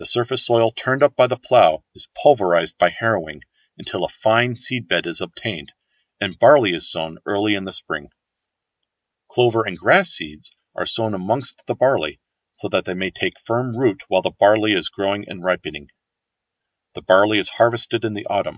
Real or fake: real